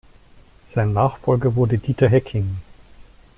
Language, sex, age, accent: German, male, 50-59, Deutschland Deutsch